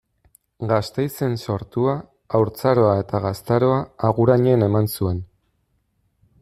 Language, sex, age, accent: Basque, male, 30-39, Erdialdekoa edo Nafarra (Gipuzkoa, Nafarroa)